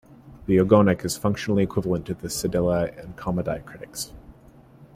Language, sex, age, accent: English, male, 19-29, United States English